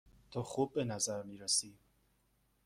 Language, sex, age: Persian, male, 19-29